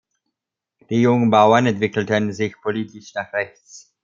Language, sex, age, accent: German, male, 30-39, Österreichisches Deutsch